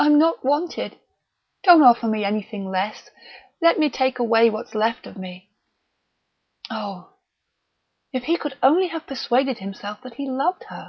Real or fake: real